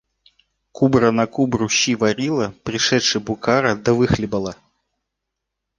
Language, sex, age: Russian, male, 40-49